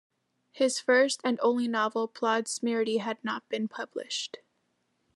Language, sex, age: English, female, under 19